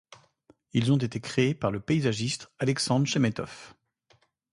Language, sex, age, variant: French, male, 40-49, Français de métropole